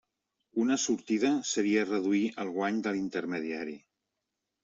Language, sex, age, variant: Catalan, male, 50-59, Central